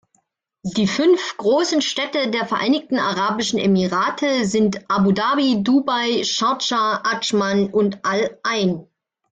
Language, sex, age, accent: German, female, 40-49, Deutschland Deutsch